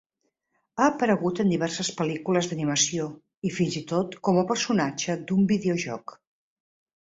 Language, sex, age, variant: Catalan, female, 50-59, Central